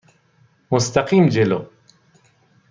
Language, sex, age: Persian, male, 30-39